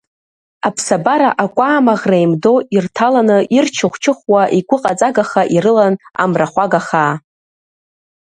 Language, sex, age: Abkhazian, female, under 19